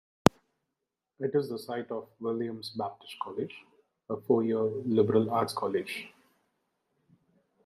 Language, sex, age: English, male, 30-39